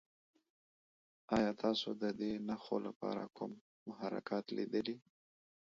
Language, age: Pashto, 30-39